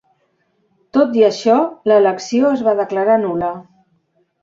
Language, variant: Catalan, Central